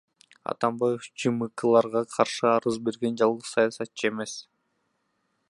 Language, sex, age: Kyrgyz, female, 19-29